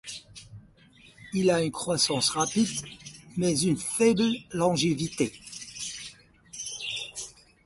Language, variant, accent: French, Français du nord de l'Afrique, Français du Maroc